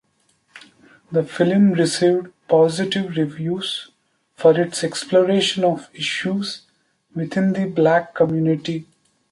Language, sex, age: English, male, 19-29